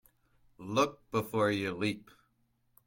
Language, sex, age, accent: English, male, 30-39, United States English